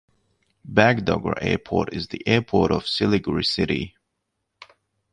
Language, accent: English, United States English